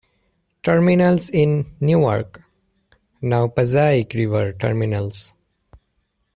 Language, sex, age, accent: English, male, 19-29, United States English